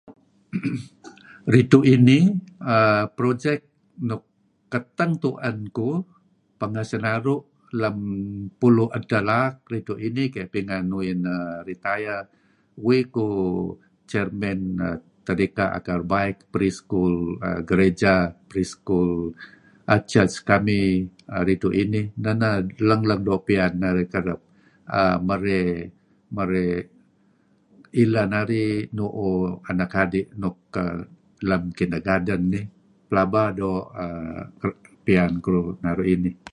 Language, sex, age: Kelabit, male, 70-79